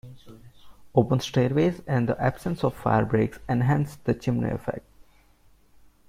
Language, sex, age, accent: English, male, 19-29, India and South Asia (India, Pakistan, Sri Lanka)